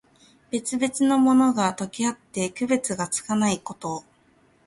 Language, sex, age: Japanese, female, 19-29